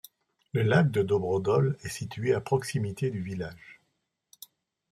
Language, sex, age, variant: French, male, 60-69, Français de métropole